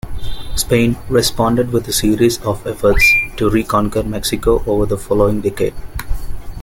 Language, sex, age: English, male, 19-29